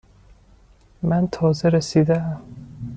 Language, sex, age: Persian, male, 19-29